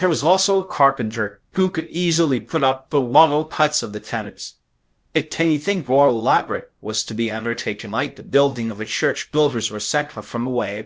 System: TTS, VITS